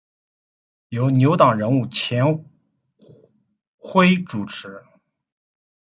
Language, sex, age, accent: Chinese, male, 30-39, 出生地：江苏省